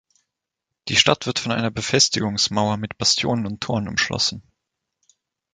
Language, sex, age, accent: German, male, 19-29, Deutschland Deutsch